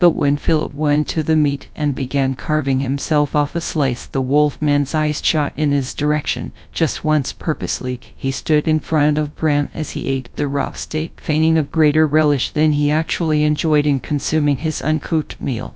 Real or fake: fake